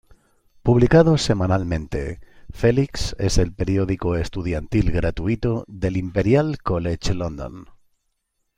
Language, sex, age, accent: Spanish, male, 50-59, España: Centro-Sur peninsular (Madrid, Toledo, Castilla-La Mancha)